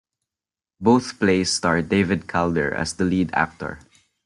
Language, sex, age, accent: English, male, 19-29, Filipino